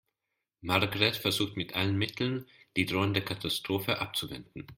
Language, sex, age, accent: German, male, 19-29, Österreichisches Deutsch